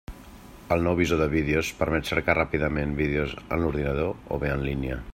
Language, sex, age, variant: Catalan, male, 40-49, Central